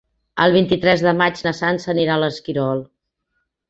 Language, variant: Catalan, Central